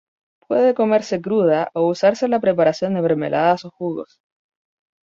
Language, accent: Spanish, Chileno: Chile, Cuyo